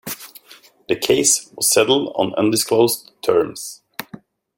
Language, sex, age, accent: English, male, 40-49, United States English